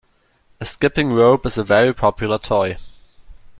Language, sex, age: English, male, 19-29